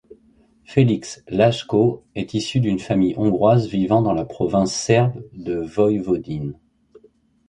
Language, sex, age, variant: French, male, 40-49, Français de métropole